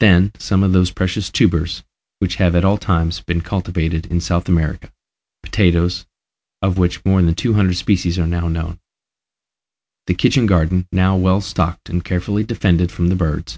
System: none